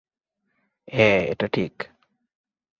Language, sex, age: Bengali, male, 19-29